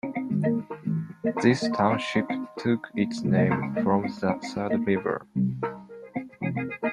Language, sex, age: English, male, 19-29